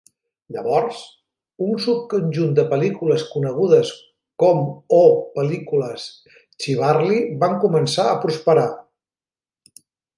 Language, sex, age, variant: Catalan, male, 40-49, Central